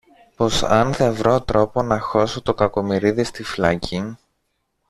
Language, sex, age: Greek, male, 30-39